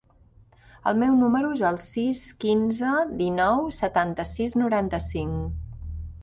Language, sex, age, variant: Catalan, female, 50-59, Central